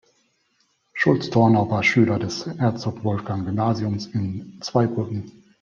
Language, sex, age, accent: German, male, 30-39, Deutschland Deutsch